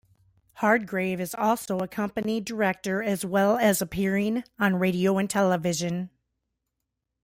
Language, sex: English, female